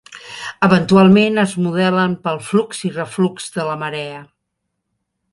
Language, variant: Catalan, Central